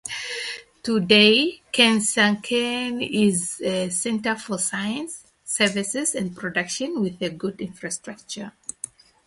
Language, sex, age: English, female, 30-39